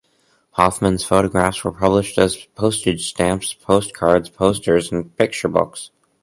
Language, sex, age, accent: English, male, 19-29, United States English